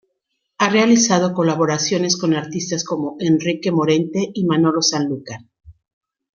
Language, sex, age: Spanish, female, 50-59